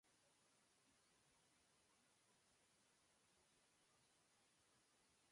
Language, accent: Czech, pražský